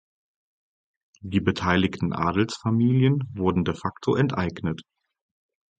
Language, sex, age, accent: German, male, 30-39, Deutschland Deutsch